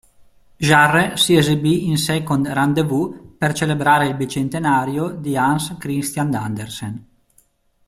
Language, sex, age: Italian, male, 30-39